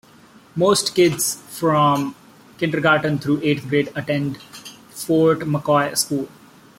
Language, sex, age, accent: English, male, 30-39, India and South Asia (India, Pakistan, Sri Lanka)